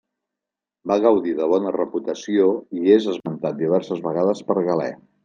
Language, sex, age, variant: Catalan, male, 60-69, Central